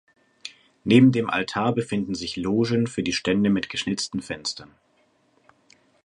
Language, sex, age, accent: German, male, 19-29, Deutschland Deutsch; Süddeutsch